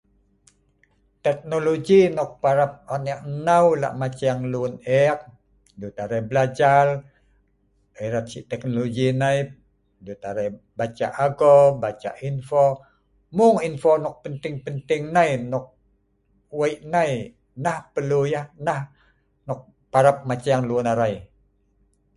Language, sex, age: Sa'ban, male, 50-59